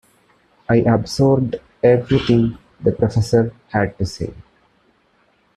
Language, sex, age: English, male, 19-29